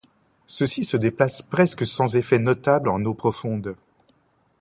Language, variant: French, Français de métropole